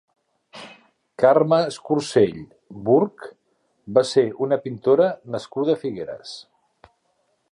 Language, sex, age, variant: Catalan, male, 50-59, Central